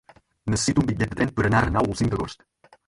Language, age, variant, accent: Catalan, 19-29, Central, central